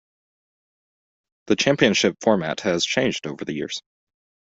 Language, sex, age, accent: English, male, 19-29, United States English